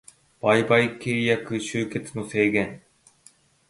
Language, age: Japanese, 30-39